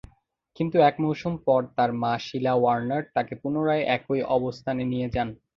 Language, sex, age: Bengali, male, 19-29